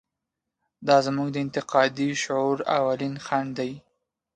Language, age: Pashto, 19-29